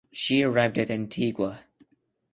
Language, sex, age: English, male, under 19